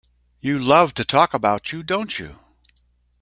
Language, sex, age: English, male, 60-69